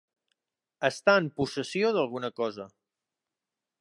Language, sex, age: Catalan, male, 30-39